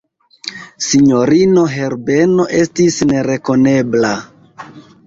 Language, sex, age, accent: Esperanto, male, 30-39, Internacia